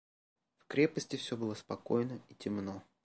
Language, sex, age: Russian, male, 30-39